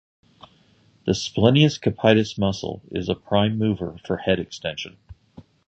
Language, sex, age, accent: English, male, 50-59, United States English